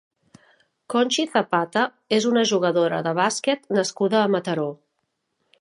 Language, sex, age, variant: Catalan, female, 40-49, Central